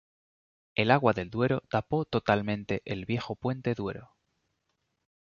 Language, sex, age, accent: Spanish, male, 30-39, España: Norte peninsular (Asturias, Castilla y León, Cantabria, País Vasco, Navarra, Aragón, La Rioja, Guadalajara, Cuenca)